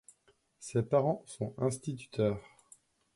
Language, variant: French, Français de métropole